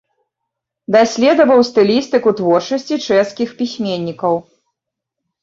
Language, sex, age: Belarusian, female, 30-39